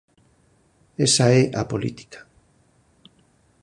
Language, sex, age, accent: Galician, male, 50-59, Atlántico (seseo e gheada)